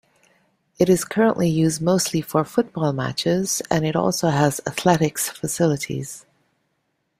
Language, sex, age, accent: English, female, 50-59, Canadian English